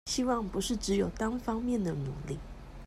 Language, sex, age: Chinese, female, 30-39